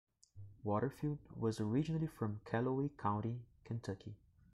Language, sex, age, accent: English, male, 19-29, United States English